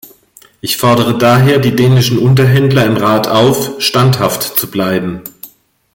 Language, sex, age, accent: German, female, 50-59, Deutschland Deutsch